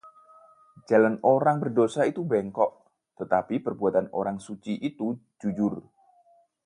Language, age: Indonesian, 30-39